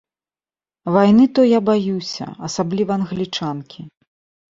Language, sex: Belarusian, female